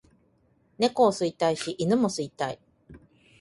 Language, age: Japanese, 19-29